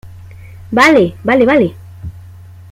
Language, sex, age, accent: Spanish, female, 30-39, América central